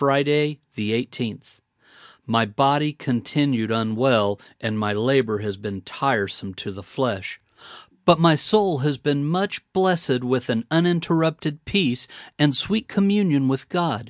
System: none